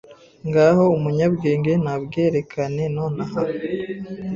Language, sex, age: Kinyarwanda, female, 30-39